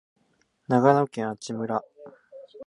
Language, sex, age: Japanese, male, under 19